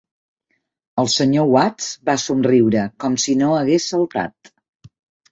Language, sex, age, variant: Catalan, female, 60-69, Central